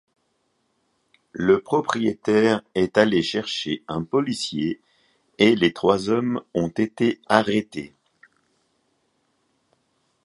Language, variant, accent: French, Français d'Europe, Français de Suisse